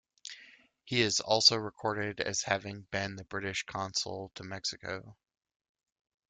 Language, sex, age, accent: English, male, 30-39, United States English